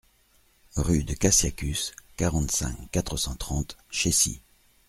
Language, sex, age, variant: French, male, 40-49, Français de métropole